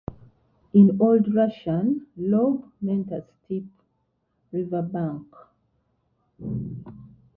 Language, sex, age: English, female, 40-49